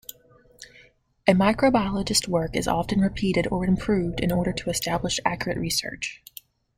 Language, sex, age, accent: English, female, 30-39, United States English